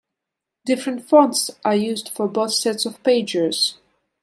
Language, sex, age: English, female, 19-29